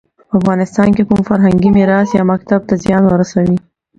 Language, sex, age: Pashto, female, 19-29